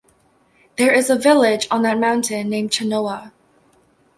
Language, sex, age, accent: English, female, 19-29, Canadian English